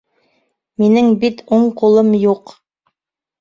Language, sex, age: Bashkir, female, 30-39